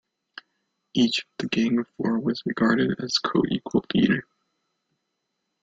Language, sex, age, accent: English, male, 19-29, United States English